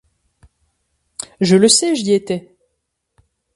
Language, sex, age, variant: French, female, 40-49, Français de métropole